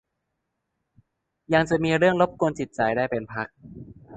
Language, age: Thai, 19-29